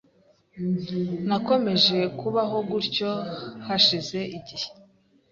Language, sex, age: Kinyarwanda, female, 19-29